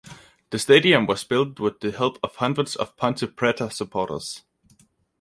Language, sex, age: English, male, under 19